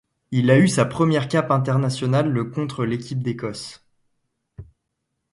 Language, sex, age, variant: French, male, 19-29, Français de métropole